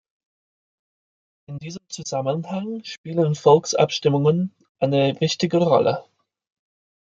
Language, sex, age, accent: German, male, 19-29, Britisches Deutsch